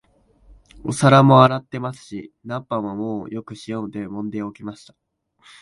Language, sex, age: Japanese, male, 19-29